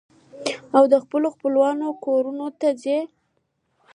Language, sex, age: Pashto, female, 30-39